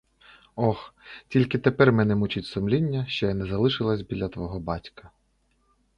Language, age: Ukrainian, 30-39